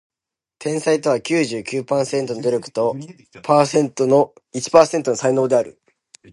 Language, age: Japanese, under 19